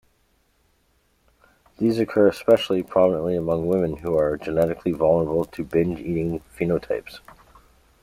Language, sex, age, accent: English, male, 30-39, Canadian English